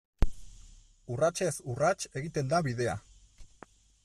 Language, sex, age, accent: Basque, male, 40-49, Erdialdekoa edo Nafarra (Gipuzkoa, Nafarroa)